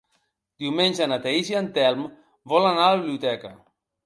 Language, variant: Catalan, Central